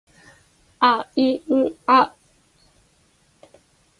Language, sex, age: Japanese, female, 30-39